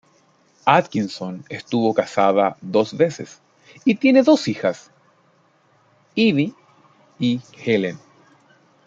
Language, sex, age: Spanish, male, 19-29